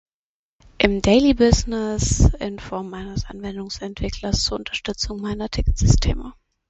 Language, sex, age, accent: German, female, 19-29, Deutschland Deutsch